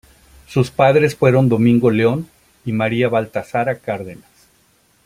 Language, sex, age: Spanish, male, 50-59